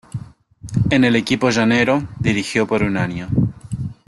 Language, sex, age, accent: Spanish, male, 30-39, Rioplatense: Argentina, Uruguay, este de Bolivia, Paraguay